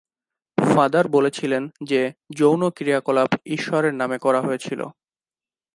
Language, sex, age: Bengali, male, 19-29